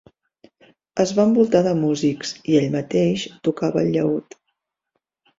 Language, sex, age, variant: Catalan, female, 40-49, Central